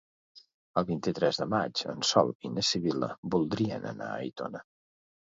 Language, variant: Catalan, Central